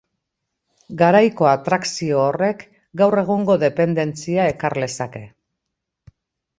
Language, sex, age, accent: Basque, female, 60-69, Mendebalekoa (Araba, Bizkaia, Gipuzkoako mendebaleko herri batzuk)